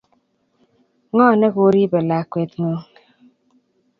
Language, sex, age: Kalenjin, female, 19-29